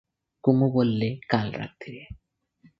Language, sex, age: Bengali, male, 19-29